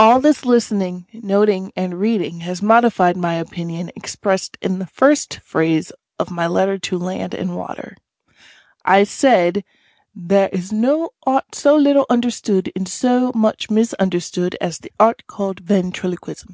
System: none